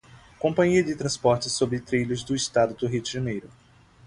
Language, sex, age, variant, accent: Portuguese, male, 19-29, Portuguese (Brasil), Nordestino